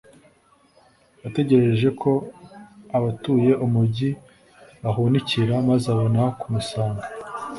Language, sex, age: Kinyarwanda, male, 19-29